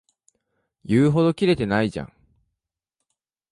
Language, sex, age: Japanese, male, 19-29